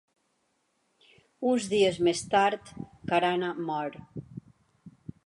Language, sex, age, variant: Catalan, female, 60-69, Balear